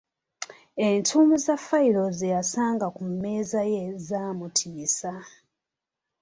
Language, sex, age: Ganda, female, 30-39